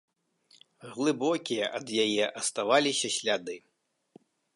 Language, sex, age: Belarusian, male, 40-49